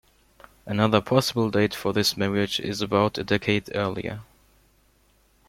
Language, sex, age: English, male, under 19